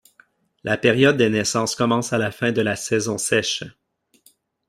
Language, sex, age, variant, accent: French, male, 30-39, Français d'Amérique du Nord, Français du Canada